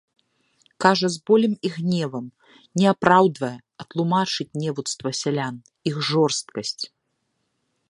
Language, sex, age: Belarusian, female, 30-39